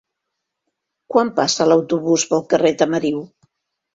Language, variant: Catalan, Central